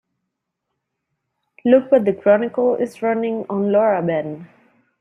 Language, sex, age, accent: English, female, 30-39, Canadian English